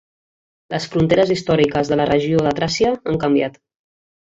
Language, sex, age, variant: Catalan, female, 40-49, Central